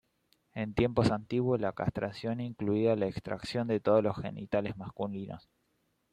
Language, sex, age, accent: Spanish, male, 19-29, Rioplatense: Argentina, Uruguay, este de Bolivia, Paraguay